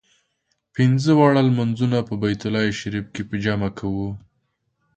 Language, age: Pashto, 30-39